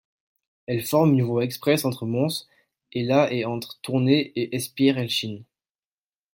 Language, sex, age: French, male, 19-29